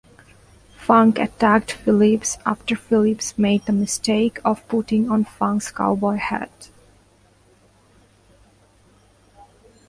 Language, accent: English, India and South Asia (India, Pakistan, Sri Lanka)